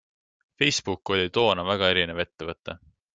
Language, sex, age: Estonian, male, 19-29